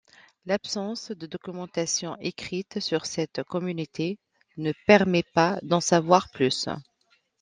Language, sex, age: French, female, 40-49